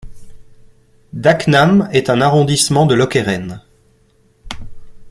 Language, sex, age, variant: French, male, 30-39, Français de métropole